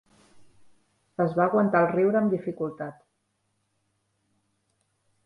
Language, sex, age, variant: Catalan, female, 40-49, Central